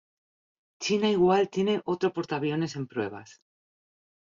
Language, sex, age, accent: Spanish, female, 40-49, España: Norte peninsular (Asturias, Castilla y León, Cantabria, País Vasco, Navarra, Aragón, La Rioja, Guadalajara, Cuenca)